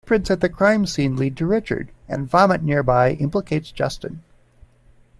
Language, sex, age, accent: English, male, 60-69, United States English